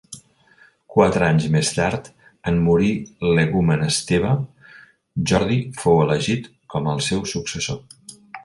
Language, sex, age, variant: Catalan, male, 50-59, Central